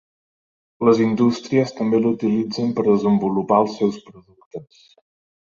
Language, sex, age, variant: Catalan, male, 30-39, Central